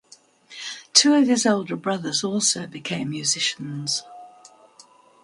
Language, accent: English, England English